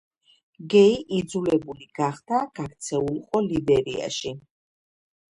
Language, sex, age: Georgian, female, 50-59